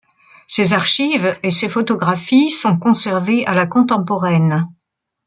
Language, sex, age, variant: French, female, 70-79, Français de métropole